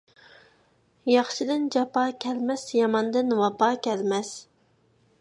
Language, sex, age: Uyghur, female, 19-29